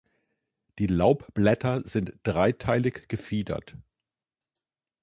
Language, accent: German, Deutschland Deutsch